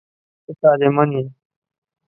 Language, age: Pashto, 19-29